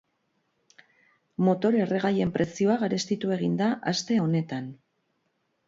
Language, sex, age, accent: Basque, female, 40-49, Erdialdekoa edo Nafarra (Gipuzkoa, Nafarroa)